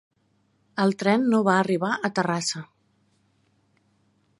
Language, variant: Catalan, Central